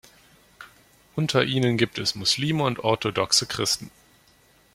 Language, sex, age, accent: German, male, 19-29, Deutschland Deutsch